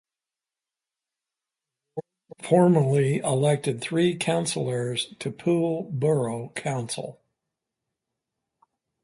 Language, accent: English, United States English